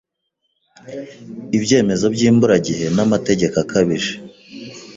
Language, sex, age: Kinyarwanda, male, 19-29